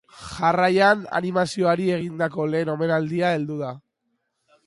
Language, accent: Basque, Mendebalekoa (Araba, Bizkaia, Gipuzkoako mendebaleko herri batzuk)